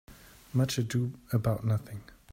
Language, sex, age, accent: English, male, 40-49, England English